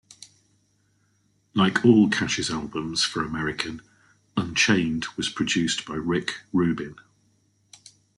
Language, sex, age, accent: English, male, 50-59, England English